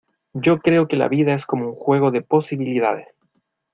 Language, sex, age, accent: Spanish, male, 19-29, Chileno: Chile, Cuyo